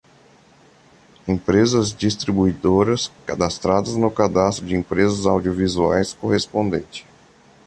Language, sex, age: Portuguese, male, 30-39